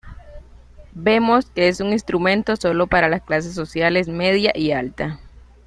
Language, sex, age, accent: Spanish, female, 19-29, Caribe: Cuba, Venezuela, Puerto Rico, República Dominicana, Panamá, Colombia caribeña, México caribeño, Costa del golfo de México